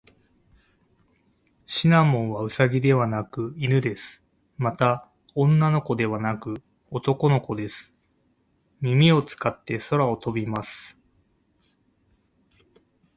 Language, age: Japanese, 30-39